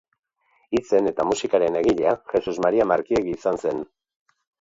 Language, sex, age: Basque, male, 60-69